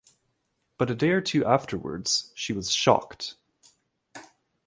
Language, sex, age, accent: English, male, 30-39, Canadian English